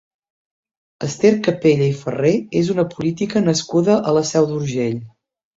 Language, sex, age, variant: Catalan, female, 50-59, Central